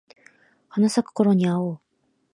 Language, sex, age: Japanese, female, 19-29